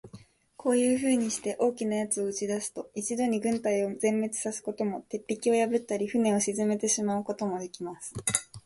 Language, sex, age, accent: Japanese, female, 19-29, 標準語